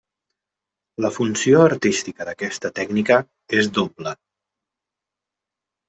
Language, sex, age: Catalan, male, 40-49